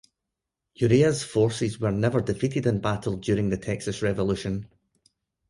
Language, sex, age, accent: English, male, 40-49, Scottish English